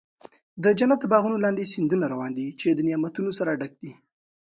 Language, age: Pashto, 19-29